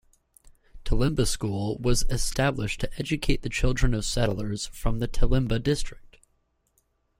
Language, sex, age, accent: English, male, 19-29, United States English